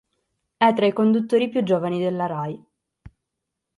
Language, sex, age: Italian, female, 19-29